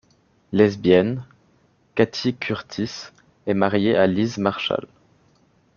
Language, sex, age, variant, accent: French, male, under 19, Français d'Europe, Français de Suisse